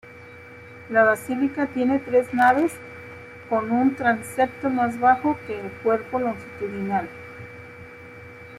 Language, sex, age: Spanish, female, 40-49